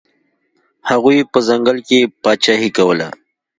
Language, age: Pashto, 30-39